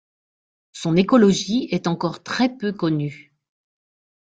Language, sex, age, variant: French, female, 60-69, Français de métropole